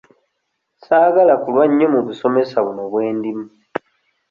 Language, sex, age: Ganda, male, 30-39